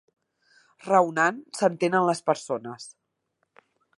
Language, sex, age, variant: Catalan, female, 40-49, Central